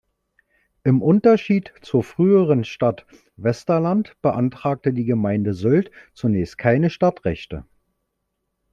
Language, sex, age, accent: German, male, 40-49, Deutschland Deutsch